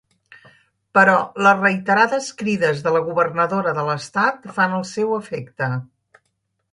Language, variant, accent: Catalan, Central, central